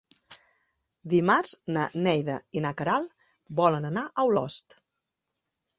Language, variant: Catalan, Central